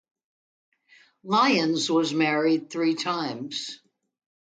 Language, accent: English, United States English